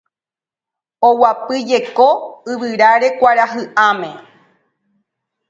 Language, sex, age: Guarani, female, 40-49